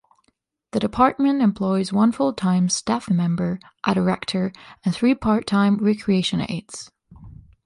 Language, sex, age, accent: English, female, 19-29, United States English